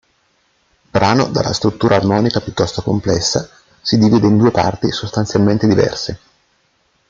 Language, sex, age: Italian, male, 40-49